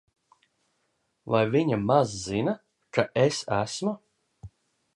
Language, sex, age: Latvian, male, 30-39